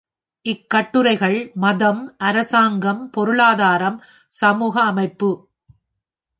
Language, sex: Tamil, female